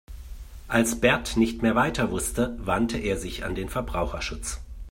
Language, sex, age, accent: German, male, 40-49, Deutschland Deutsch